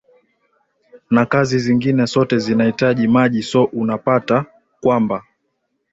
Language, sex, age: Swahili, male, 19-29